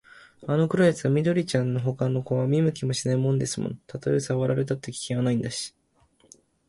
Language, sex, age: Japanese, male, 19-29